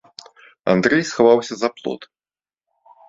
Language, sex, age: Belarusian, male, 40-49